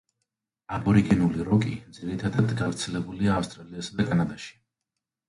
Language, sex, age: Georgian, male, 30-39